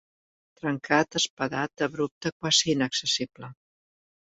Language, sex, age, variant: Catalan, female, 60-69, Central